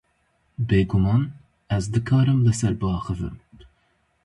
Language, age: Kurdish, 19-29